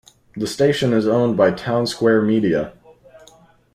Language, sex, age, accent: English, male, 19-29, United States English